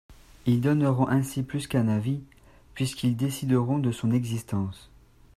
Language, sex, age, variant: French, male, 19-29, Français de métropole